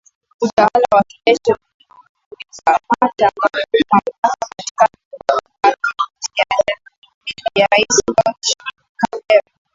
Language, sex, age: Swahili, female, 19-29